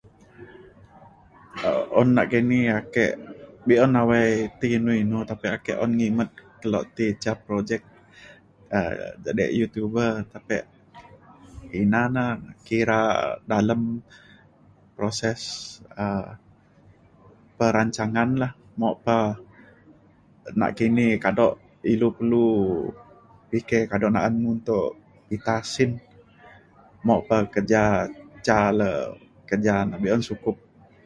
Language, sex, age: Mainstream Kenyah, male, 30-39